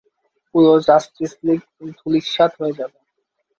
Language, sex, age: Bengali, male, 19-29